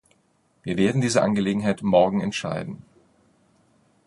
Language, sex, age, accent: German, male, 50-59, Deutschland Deutsch